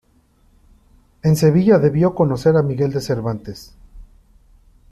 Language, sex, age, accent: Spanish, male, 30-39, México